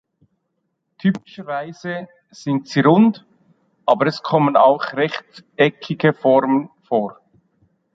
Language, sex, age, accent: German, male, 40-49, Schweizerdeutsch